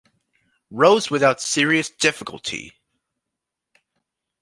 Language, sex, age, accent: English, male, 19-29, United States English